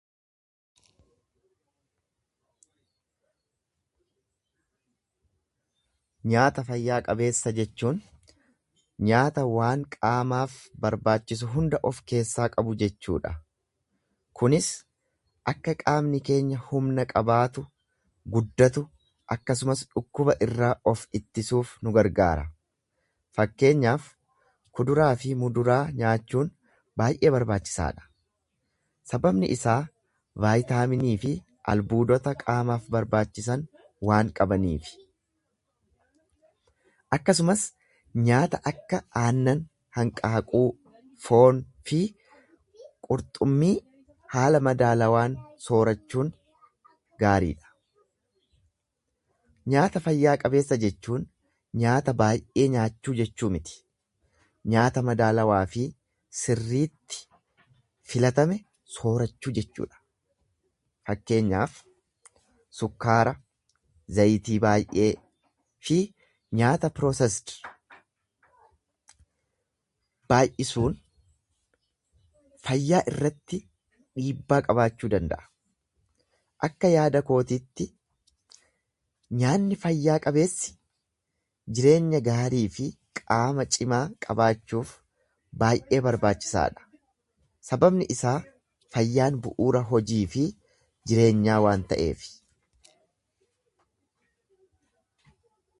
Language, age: Oromo, 30-39